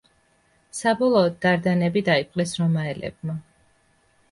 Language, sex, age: Georgian, female, 30-39